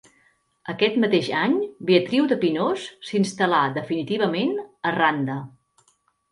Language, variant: Catalan, Central